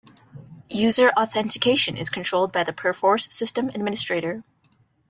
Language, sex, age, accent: English, female, under 19, United States English